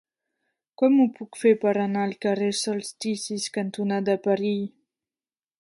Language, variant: Catalan, Septentrional